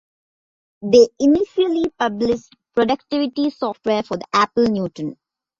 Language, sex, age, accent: English, female, 30-39, India and South Asia (India, Pakistan, Sri Lanka)